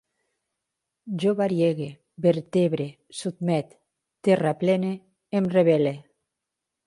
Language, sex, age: Catalan, female, 50-59